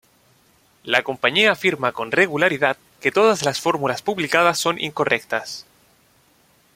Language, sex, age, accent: Spanish, male, 19-29, Chileno: Chile, Cuyo